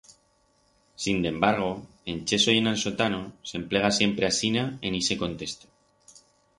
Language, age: Aragonese, 40-49